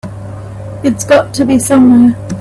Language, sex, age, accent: English, male, 19-29, England English